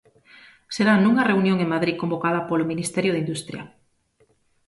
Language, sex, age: Galician, female, 30-39